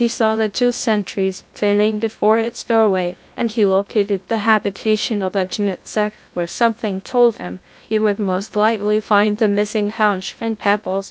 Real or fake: fake